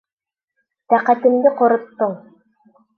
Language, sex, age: Bashkir, female, 19-29